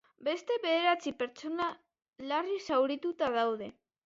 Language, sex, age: Basque, male, 40-49